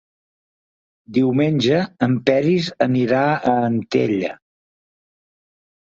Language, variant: Catalan, Central